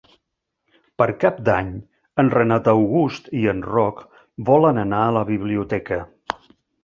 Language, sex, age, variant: Catalan, male, 60-69, Central